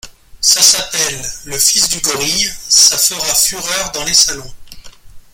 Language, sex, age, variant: French, male, 40-49, Français de métropole